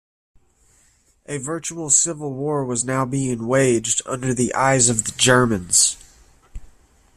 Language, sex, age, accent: English, male, 30-39, United States English